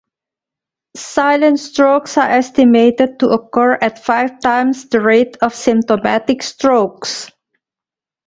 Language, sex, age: English, female, 40-49